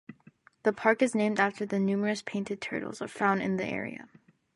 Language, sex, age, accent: English, female, under 19, United States English